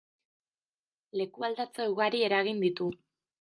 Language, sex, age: Basque, female, 19-29